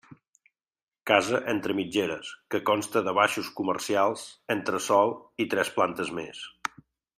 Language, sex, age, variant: Catalan, male, 50-59, Central